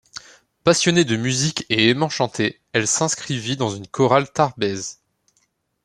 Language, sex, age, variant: French, male, 19-29, Français de métropole